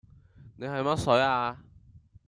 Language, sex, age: Cantonese, male, under 19